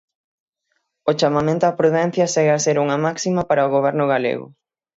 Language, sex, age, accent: Galician, male, 19-29, Atlántico (seseo e gheada); Normativo (estándar)